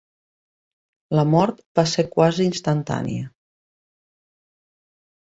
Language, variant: Catalan, Central